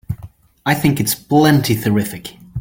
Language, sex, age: English, male, 30-39